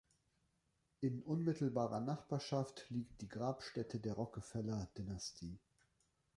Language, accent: German, Deutschland Deutsch